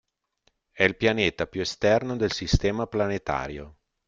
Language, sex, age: Italian, male, 40-49